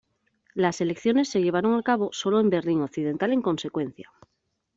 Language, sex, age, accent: Spanish, female, 30-39, España: Norte peninsular (Asturias, Castilla y León, Cantabria, País Vasco, Navarra, Aragón, La Rioja, Guadalajara, Cuenca)